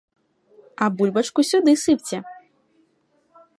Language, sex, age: Belarusian, female, 19-29